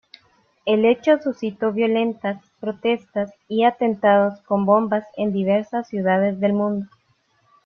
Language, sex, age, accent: Spanish, female, 30-39, América central